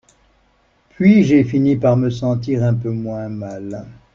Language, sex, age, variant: French, male, 60-69, Français de métropole